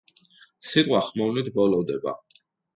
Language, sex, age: Georgian, male, 30-39